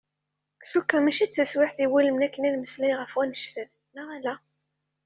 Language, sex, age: Kabyle, female, 30-39